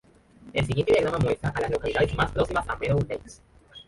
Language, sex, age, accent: Spanish, male, 19-29, Caribe: Cuba, Venezuela, Puerto Rico, República Dominicana, Panamá, Colombia caribeña, México caribeño, Costa del golfo de México